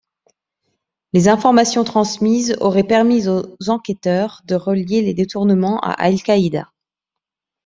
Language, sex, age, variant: French, female, 40-49, Français de métropole